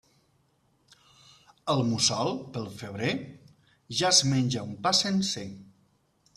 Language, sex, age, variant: Catalan, male, 40-49, Nord-Occidental